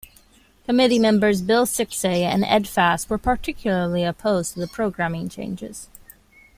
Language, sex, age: English, female, 19-29